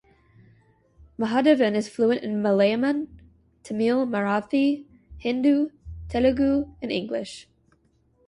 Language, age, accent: English, 19-29, United States English